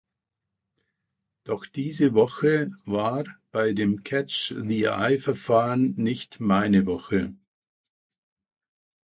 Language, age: German, 60-69